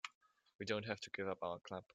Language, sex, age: English, male, under 19